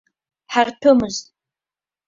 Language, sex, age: Abkhazian, female, under 19